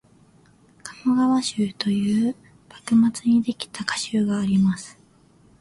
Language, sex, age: Japanese, female, under 19